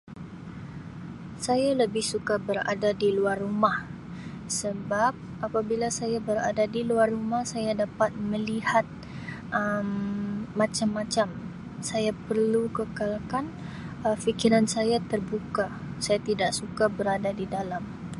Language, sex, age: Sabah Malay, female, 19-29